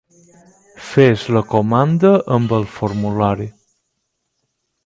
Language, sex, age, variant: Catalan, male, 19-29, Balear